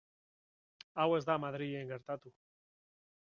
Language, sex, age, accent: Basque, male, 30-39, Erdialdekoa edo Nafarra (Gipuzkoa, Nafarroa)